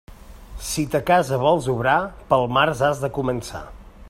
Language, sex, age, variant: Catalan, male, 30-39, Central